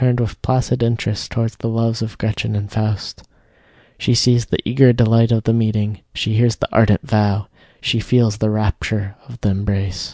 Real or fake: real